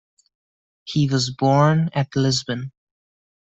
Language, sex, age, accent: English, male, 19-29, India and South Asia (India, Pakistan, Sri Lanka)